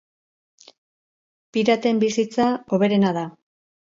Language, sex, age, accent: Basque, female, 50-59, Mendebalekoa (Araba, Bizkaia, Gipuzkoako mendebaleko herri batzuk)